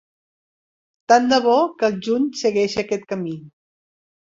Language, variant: Catalan, Central